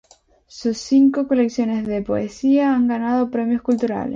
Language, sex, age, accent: Spanish, female, 19-29, España: Islas Canarias